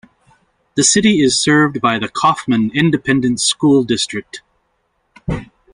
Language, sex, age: English, male, 40-49